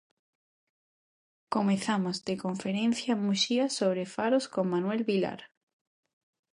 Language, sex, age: Galician, female, 19-29